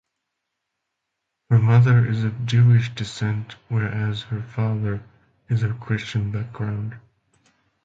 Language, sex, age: English, male, 40-49